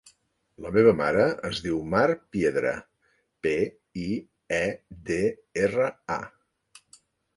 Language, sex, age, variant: Catalan, male, 60-69, Central